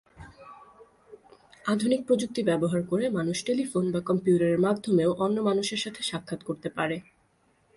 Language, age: Bengali, 19-29